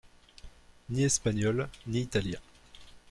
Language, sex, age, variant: French, male, 19-29, Français de métropole